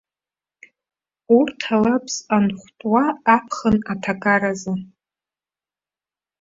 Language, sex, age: Abkhazian, female, 19-29